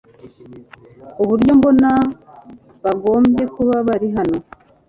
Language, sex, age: Kinyarwanda, female, 50-59